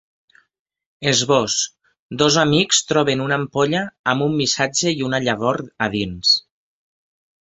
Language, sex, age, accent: Catalan, male, 19-29, valencià